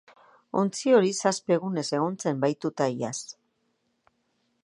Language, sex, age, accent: Basque, female, 60-69, Erdialdekoa edo Nafarra (Gipuzkoa, Nafarroa)